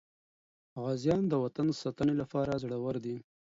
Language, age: Pashto, 30-39